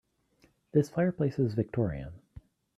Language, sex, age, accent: English, male, 40-49, United States English